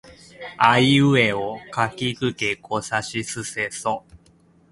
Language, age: Japanese, 30-39